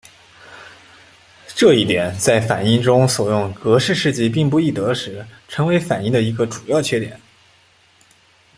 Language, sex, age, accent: Chinese, male, 19-29, 出生地：湖北省